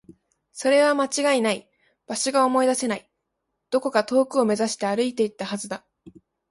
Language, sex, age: Japanese, female, 19-29